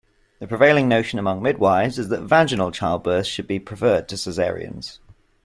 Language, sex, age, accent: English, male, 19-29, England English